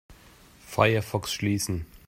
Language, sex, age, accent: German, male, 40-49, Deutschland Deutsch